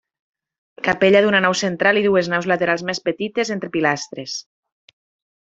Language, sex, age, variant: Catalan, female, 30-39, Nord-Occidental